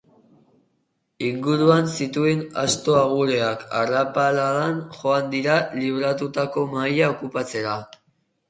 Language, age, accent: Basque, under 19, Erdialdekoa edo Nafarra (Gipuzkoa, Nafarroa)